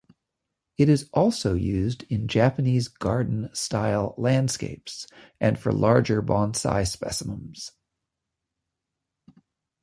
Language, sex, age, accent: English, male, 50-59, United States English